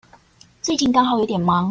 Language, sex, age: Chinese, female, 19-29